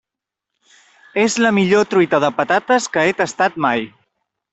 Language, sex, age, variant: Catalan, male, 30-39, Central